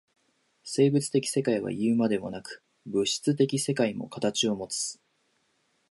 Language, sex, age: Japanese, male, 19-29